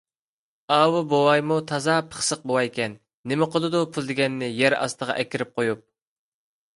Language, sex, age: Uyghur, male, 30-39